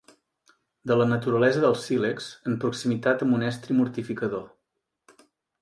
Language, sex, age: Catalan, male, 40-49